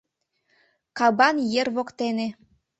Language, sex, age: Mari, female, under 19